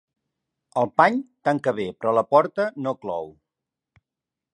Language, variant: Catalan, Central